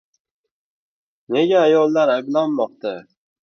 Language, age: Uzbek, 19-29